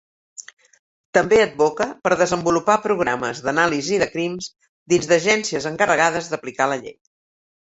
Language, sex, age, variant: Catalan, female, 60-69, Central